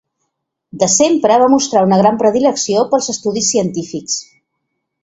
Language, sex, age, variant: Catalan, female, 50-59, Central